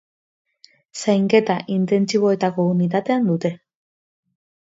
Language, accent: Basque, Mendebalekoa (Araba, Bizkaia, Gipuzkoako mendebaleko herri batzuk)